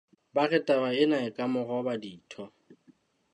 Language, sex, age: Southern Sotho, male, 30-39